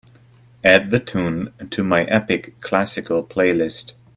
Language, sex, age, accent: English, male, 30-39, United States English